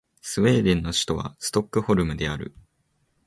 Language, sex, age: Japanese, male, under 19